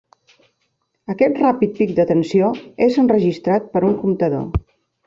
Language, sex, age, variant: Catalan, female, 50-59, Central